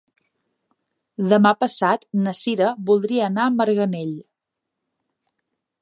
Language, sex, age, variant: Catalan, female, 40-49, Central